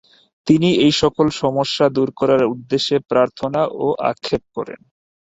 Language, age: Bengali, 30-39